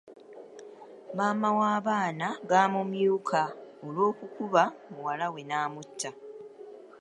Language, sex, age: Ganda, female, 30-39